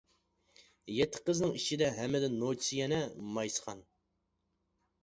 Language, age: Uyghur, 19-29